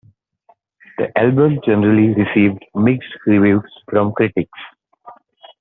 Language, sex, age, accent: English, male, 30-39, India and South Asia (India, Pakistan, Sri Lanka)